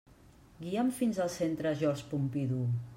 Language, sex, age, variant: Catalan, female, 40-49, Central